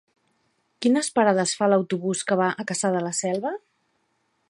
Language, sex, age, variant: Catalan, female, 50-59, Central